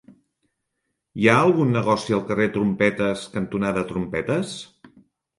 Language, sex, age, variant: Catalan, male, 50-59, Central